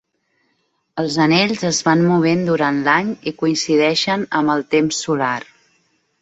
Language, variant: Catalan, Nord-Occidental